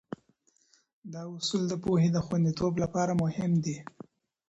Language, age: Pashto, 30-39